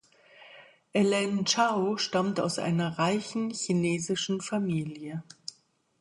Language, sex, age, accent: German, female, 50-59, Deutschland Deutsch